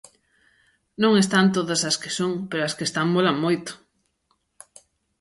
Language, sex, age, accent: Galician, female, 30-39, Oriental (común en zona oriental)